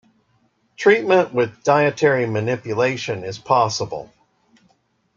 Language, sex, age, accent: English, male, 40-49, United States English